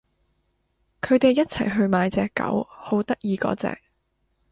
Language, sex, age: Cantonese, female, 19-29